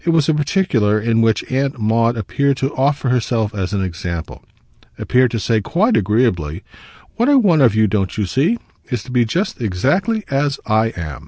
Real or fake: real